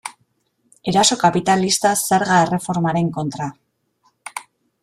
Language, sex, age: Basque, female, 30-39